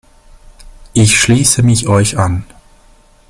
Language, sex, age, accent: German, male, 19-29, Österreichisches Deutsch